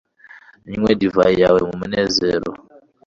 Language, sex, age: Kinyarwanda, male, 19-29